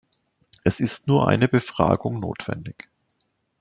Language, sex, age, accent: German, male, 40-49, Deutschland Deutsch